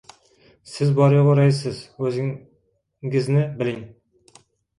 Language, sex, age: Uzbek, male, 30-39